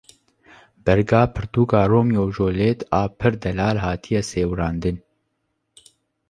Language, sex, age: Kurdish, male, 19-29